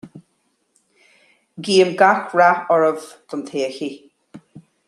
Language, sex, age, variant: Irish, male, 50-59, Gaeilge Uladh